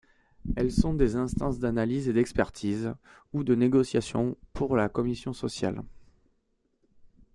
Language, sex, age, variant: French, male, 30-39, Français de métropole